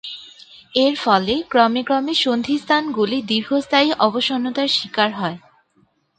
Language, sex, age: Bengali, female, 19-29